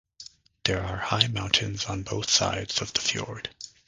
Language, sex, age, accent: English, male, 19-29, United States English